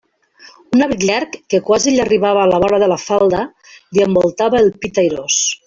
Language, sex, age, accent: Catalan, female, 50-59, valencià